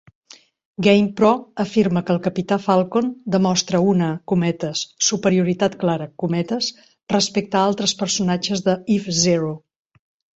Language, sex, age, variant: Catalan, female, 60-69, Central